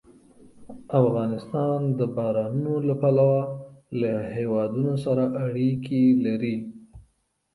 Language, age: Pashto, 30-39